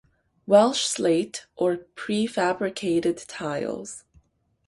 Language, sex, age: English, female, 19-29